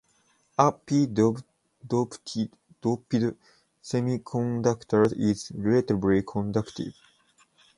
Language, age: English, 19-29